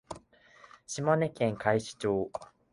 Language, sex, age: Japanese, male, 19-29